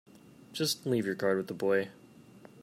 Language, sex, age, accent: English, male, 19-29, United States English